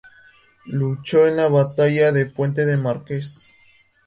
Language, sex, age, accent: Spanish, male, under 19, Andino-Pacífico: Colombia, Perú, Ecuador, oeste de Bolivia y Venezuela andina